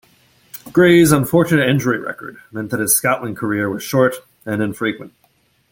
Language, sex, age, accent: English, male, 19-29, United States English